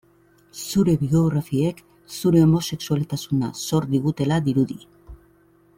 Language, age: Basque, 50-59